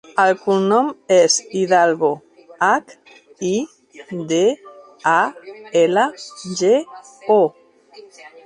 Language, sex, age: Catalan, female, 40-49